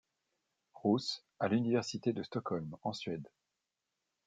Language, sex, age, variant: French, male, 40-49, Français de métropole